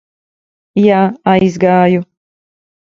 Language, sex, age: Latvian, female, 30-39